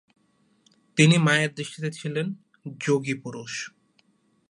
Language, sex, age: Bengali, male, 19-29